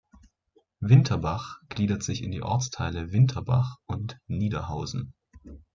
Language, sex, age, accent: German, male, 19-29, Deutschland Deutsch